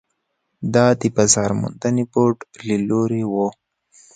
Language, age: Pashto, 19-29